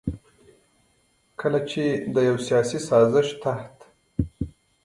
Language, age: Pashto, 30-39